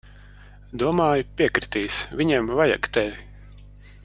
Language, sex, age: Latvian, male, 30-39